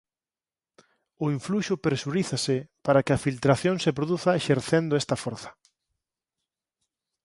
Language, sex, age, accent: Galician, male, 40-49, Normativo (estándar)